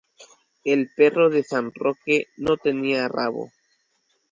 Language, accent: Spanish, España: Norte peninsular (Asturias, Castilla y León, Cantabria, País Vasco, Navarra, Aragón, La Rioja, Guadalajara, Cuenca); México